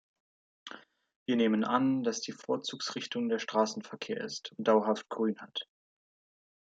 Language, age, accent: German, 19-29, Deutschland Deutsch